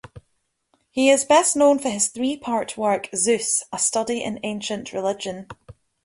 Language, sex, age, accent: English, female, 19-29, Scottish English